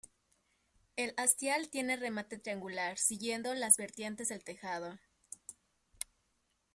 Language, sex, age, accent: Spanish, female, 19-29, México